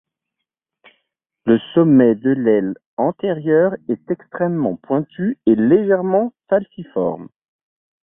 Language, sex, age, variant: French, male, 30-39, Français de métropole